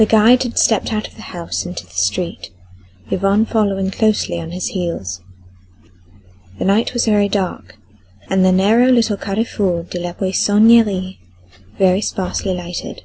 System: none